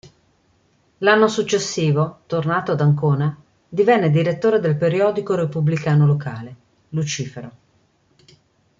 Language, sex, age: Italian, female, 50-59